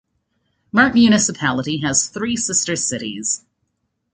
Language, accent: English, Canadian English